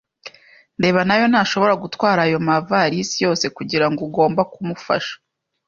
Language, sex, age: Kinyarwanda, female, 19-29